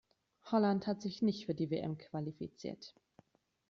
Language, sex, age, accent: German, female, 30-39, Deutschland Deutsch